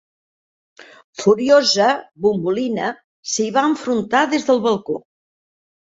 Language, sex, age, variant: Catalan, female, 60-69, Central